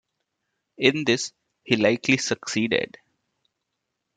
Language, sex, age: English, male, 40-49